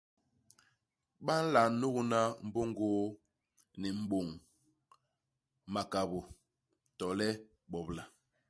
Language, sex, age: Basaa, male, 50-59